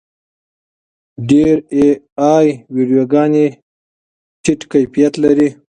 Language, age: Pashto, 30-39